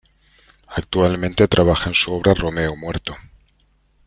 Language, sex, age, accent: Spanish, male, 40-49, España: Centro-Sur peninsular (Madrid, Toledo, Castilla-La Mancha)